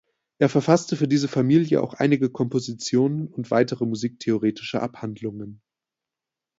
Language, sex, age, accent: German, male, 19-29, Deutschland Deutsch